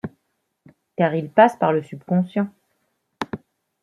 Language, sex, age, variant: French, female, 30-39, Français de métropole